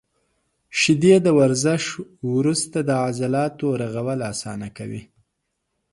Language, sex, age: Pashto, male, 19-29